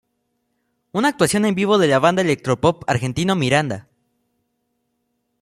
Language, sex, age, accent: Spanish, male, under 19, México